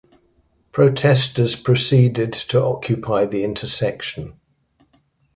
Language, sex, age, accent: English, male, 70-79, England English